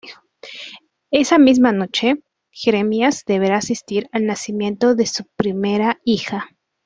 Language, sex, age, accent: Spanish, female, 19-29, España: Norte peninsular (Asturias, Castilla y León, Cantabria, País Vasco, Navarra, Aragón, La Rioja, Guadalajara, Cuenca)